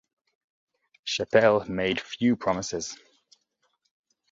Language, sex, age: English, male, 30-39